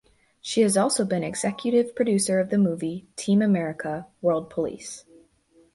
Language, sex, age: English, female, under 19